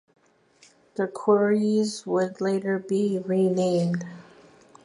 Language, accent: English, United States English